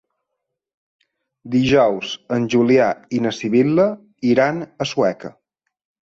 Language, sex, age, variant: Catalan, male, 30-39, Balear